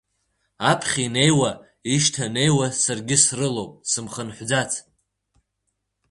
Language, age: Abkhazian, under 19